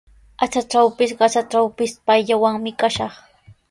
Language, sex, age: Sihuas Ancash Quechua, female, 19-29